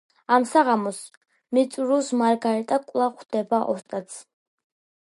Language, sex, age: Georgian, female, under 19